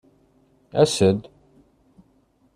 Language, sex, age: Kabyle, male, 19-29